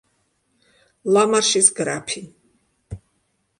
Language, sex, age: Georgian, female, 60-69